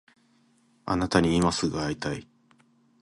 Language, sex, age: Japanese, male, 19-29